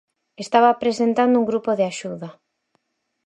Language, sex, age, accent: Galician, female, 30-39, Normativo (estándar)